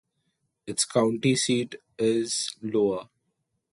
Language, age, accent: English, 19-29, India and South Asia (India, Pakistan, Sri Lanka)